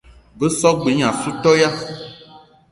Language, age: Eton (Cameroon), 30-39